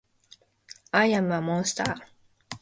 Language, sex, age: Japanese, female, 19-29